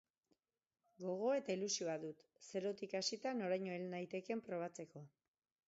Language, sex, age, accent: Basque, female, 40-49, Erdialdekoa edo Nafarra (Gipuzkoa, Nafarroa)